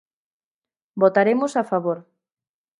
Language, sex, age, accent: Galician, female, 19-29, Central (gheada); Normativo (estándar)